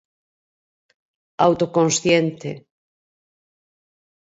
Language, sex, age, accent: Galician, female, 50-59, Normativo (estándar)